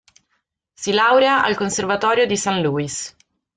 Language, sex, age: Italian, female, 19-29